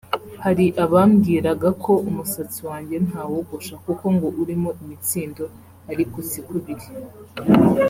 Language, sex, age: Kinyarwanda, female, under 19